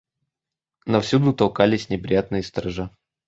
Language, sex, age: Russian, male, 19-29